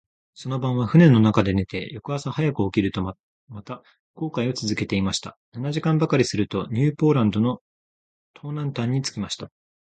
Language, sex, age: Japanese, male, 19-29